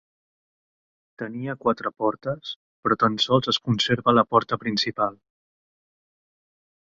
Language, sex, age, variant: Catalan, male, 30-39, Central